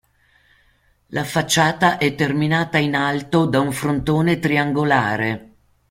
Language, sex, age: Italian, female, 60-69